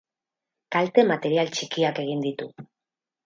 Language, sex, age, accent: Basque, female, 50-59, Mendebalekoa (Araba, Bizkaia, Gipuzkoako mendebaleko herri batzuk)